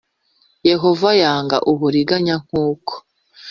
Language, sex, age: Kinyarwanda, female, 30-39